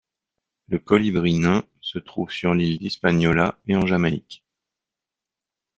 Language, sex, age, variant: French, male, 40-49, Français de métropole